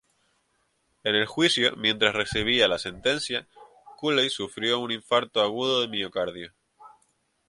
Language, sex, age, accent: Spanish, male, 19-29, España: Islas Canarias